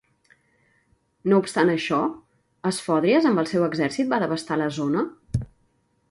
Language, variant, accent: Catalan, Central, central